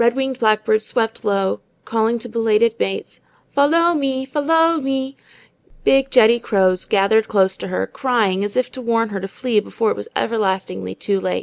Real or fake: real